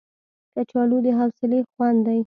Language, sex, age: Pashto, female, 19-29